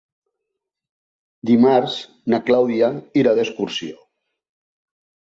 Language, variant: Catalan, Central